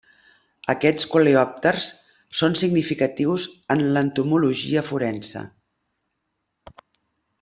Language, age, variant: Catalan, 60-69, Central